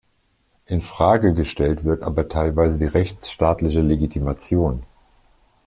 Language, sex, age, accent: German, male, 40-49, Deutschland Deutsch